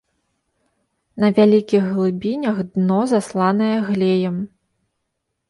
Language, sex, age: Belarusian, female, 30-39